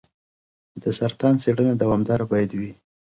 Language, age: Pashto, 19-29